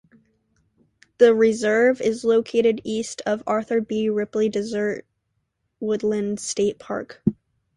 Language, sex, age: English, female, under 19